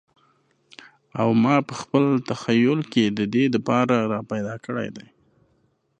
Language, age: Pashto, 19-29